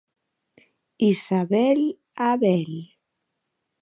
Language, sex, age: Galician, female, 19-29